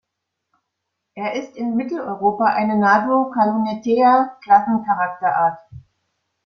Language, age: German, 50-59